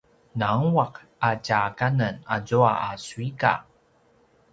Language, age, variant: Paiwan, 30-39, pinayuanan a kinaikacedasan (東排灣語)